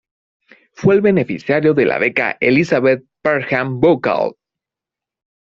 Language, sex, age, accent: Spanish, male, 19-29, México